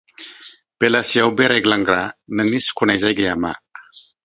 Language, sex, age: Bodo, female, 40-49